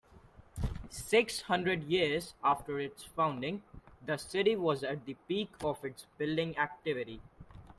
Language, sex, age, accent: English, male, under 19, India and South Asia (India, Pakistan, Sri Lanka)